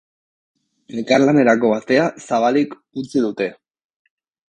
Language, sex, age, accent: Basque, male, 19-29, Mendebalekoa (Araba, Bizkaia, Gipuzkoako mendebaleko herri batzuk)